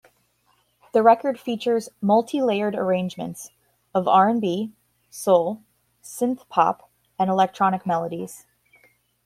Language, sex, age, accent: English, female, 30-39, United States English